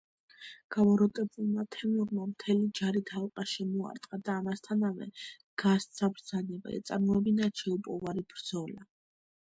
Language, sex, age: Georgian, female, under 19